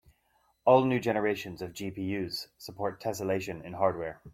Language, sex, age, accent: English, male, 40-49, England English